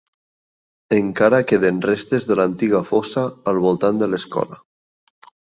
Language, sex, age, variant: Catalan, male, 19-29, Nord-Occidental